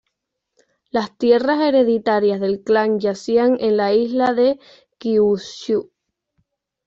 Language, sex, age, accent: Spanish, female, under 19, España: Islas Canarias